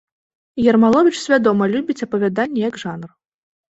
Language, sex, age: Belarusian, female, 19-29